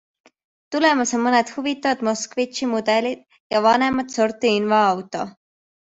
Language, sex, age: Estonian, female, 19-29